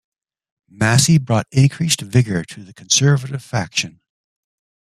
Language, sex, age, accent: English, male, 60-69, Canadian English